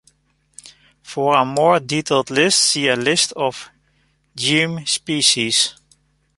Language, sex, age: English, male, 50-59